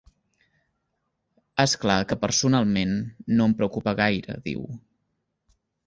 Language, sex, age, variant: Catalan, male, 19-29, Central